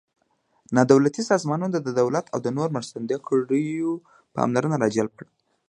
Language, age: Pashto, under 19